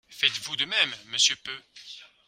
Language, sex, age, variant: French, male, 40-49, Français de métropole